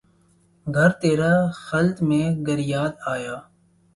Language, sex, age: Urdu, male, 19-29